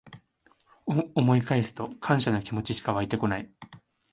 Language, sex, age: Japanese, male, 19-29